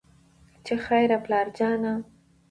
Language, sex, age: Pashto, female, 40-49